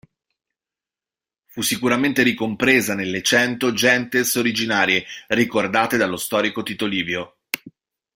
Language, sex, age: Italian, male, 30-39